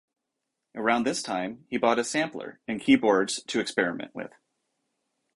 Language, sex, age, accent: English, male, 30-39, United States English